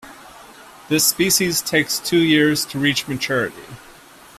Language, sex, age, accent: English, male, 30-39, United States English